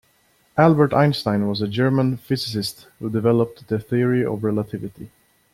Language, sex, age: English, male, 19-29